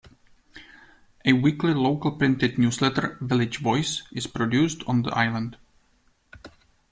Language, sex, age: English, male, 30-39